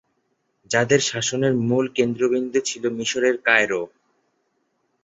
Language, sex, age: Bengali, male, 19-29